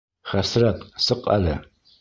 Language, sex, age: Bashkir, male, 60-69